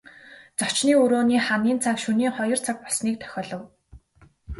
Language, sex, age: Mongolian, female, 19-29